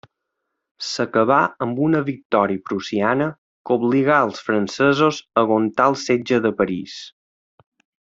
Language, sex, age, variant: Catalan, male, 30-39, Balear